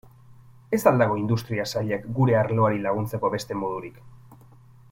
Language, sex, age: Basque, male, 19-29